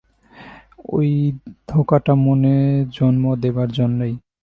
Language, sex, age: Bengali, male, 19-29